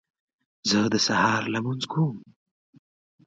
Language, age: Pashto, 19-29